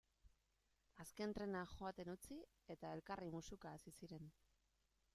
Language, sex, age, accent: Basque, female, 30-39, Mendebalekoa (Araba, Bizkaia, Gipuzkoako mendebaleko herri batzuk)